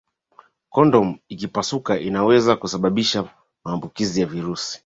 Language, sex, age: Swahili, male, 30-39